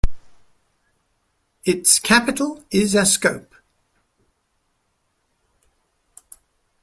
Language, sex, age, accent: English, male, 60-69, England English